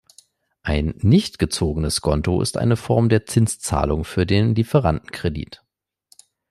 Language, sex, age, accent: German, male, 19-29, Deutschland Deutsch